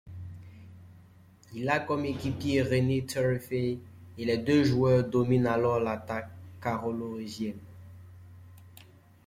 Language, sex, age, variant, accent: French, male, 19-29, Français d'Afrique subsaharienne et des îles africaines, Français de Côte d’Ivoire